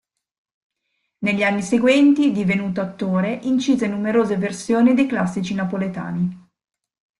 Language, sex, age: Italian, female, 40-49